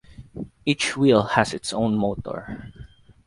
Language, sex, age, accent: English, male, 19-29, Filipino